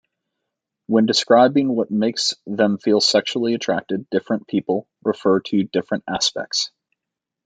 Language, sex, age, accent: English, male, 30-39, United States English